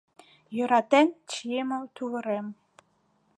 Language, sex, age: Mari, female, 19-29